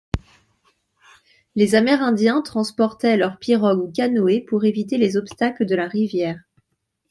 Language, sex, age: French, male, 19-29